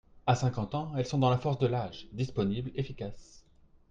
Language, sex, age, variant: French, male, 30-39, Français de métropole